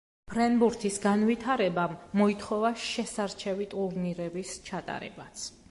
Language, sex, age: Georgian, female, 30-39